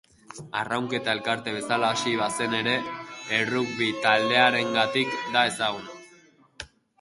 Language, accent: Basque, Erdialdekoa edo Nafarra (Gipuzkoa, Nafarroa)